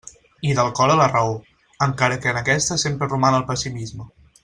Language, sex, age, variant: Catalan, male, 19-29, Central